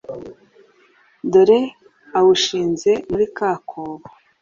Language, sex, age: Kinyarwanda, female, 30-39